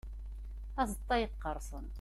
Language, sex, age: Kabyle, female, 40-49